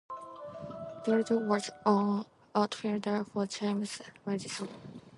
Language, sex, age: English, female, 19-29